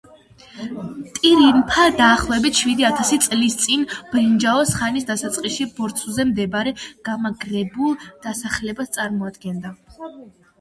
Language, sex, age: Georgian, female, under 19